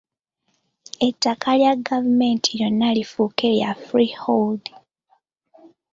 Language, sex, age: Ganda, female, under 19